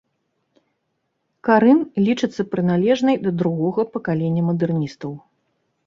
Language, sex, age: Belarusian, female, 30-39